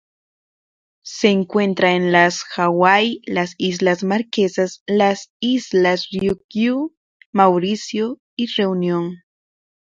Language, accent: Spanish, España: Centro-Sur peninsular (Madrid, Toledo, Castilla-La Mancha)